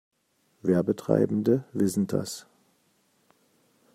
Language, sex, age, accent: German, male, 50-59, Deutschland Deutsch